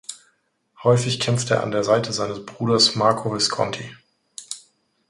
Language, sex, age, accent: German, male, 19-29, Deutschland Deutsch